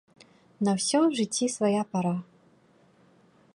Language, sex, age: Belarusian, female, 19-29